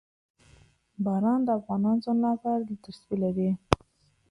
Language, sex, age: Pashto, female, 19-29